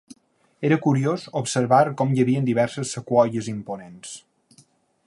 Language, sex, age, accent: Catalan, male, 19-29, balear; valencià